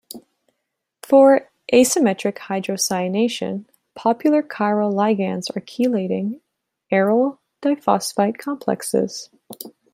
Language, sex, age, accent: English, female, 19-29, Canadian English